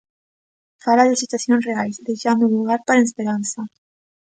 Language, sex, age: Galician, female, 19-29